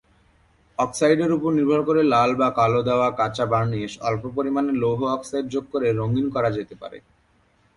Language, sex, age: Bengali, male, 19-29